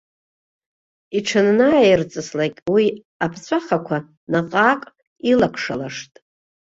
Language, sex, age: Abkhazian, female, 60-69